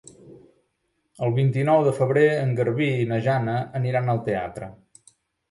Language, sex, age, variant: Catalan, male, 40-49, Central